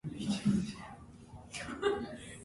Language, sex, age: English, male, 19-29